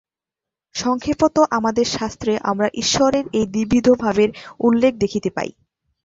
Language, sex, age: Bengali, female, 19-29